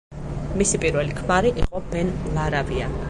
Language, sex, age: Georgian, female, 40-49